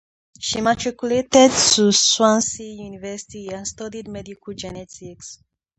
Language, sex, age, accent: English, female, 19-29, England English